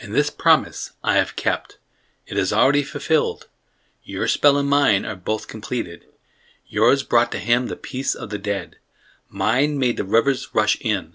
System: none